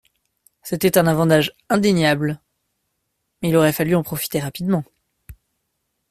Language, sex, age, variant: French, male, 19-29, Français de métropole